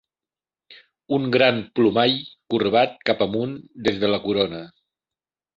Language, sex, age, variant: Catalan, male, 60-69, Central